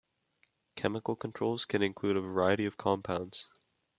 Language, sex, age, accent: English, male, under 19, United States English